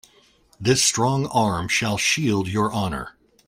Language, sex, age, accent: English, male, 40-49, United States English